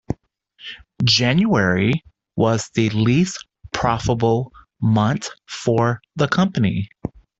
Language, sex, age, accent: English, male, 30-39, United States English